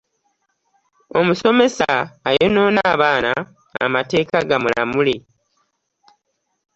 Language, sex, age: Ganda, female, 50-59